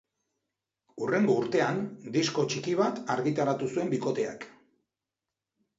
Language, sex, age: Basque, male, 50-59